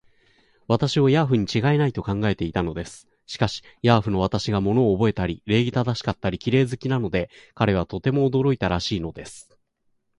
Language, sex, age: Japanese, male, 40-49